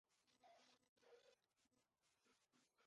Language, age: English, 19-29